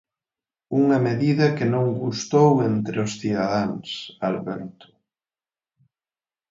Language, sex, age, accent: Galician, male, 30-39, Central (gheada)